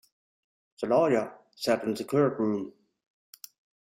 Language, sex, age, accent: English, male, 50-59, United States English